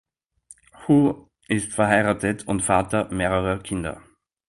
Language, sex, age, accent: German, male, 40-49, Österreichisches Deutsch